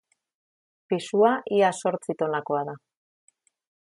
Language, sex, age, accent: Basque, female, 40-49, Mendebalekoa (Araba, Bizkaia, Gipuzkoako mendebaleko herri batzuk)